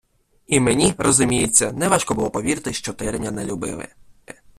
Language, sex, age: Ukrainian, male, under 19